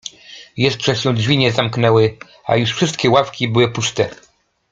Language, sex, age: Polish, male, 40-49